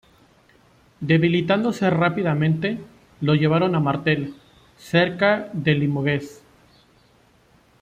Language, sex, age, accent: Spanish, male, 19-29, México